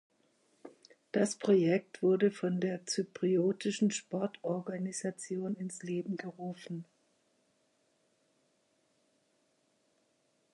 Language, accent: German, Deutschland Deutsch; Süddeutsch